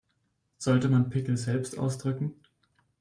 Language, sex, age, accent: German, male, 19-29, Deutschland Deutsch